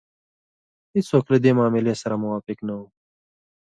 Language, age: Pashto, 19-29